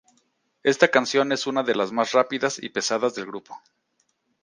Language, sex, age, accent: Spanish, male, 40-49, México